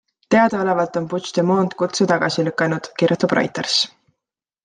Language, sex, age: Estonian, female, 19-29